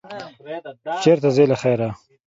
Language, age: Pashto, 19-29